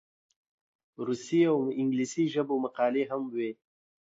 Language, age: Pashto, 30-39